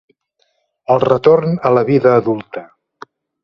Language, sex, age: Catalan, male, 50-59